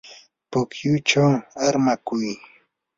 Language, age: Yanahuanca Pasco Quechua, 19-29